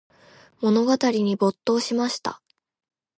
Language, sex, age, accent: Japanese, female, 19-29, 標準語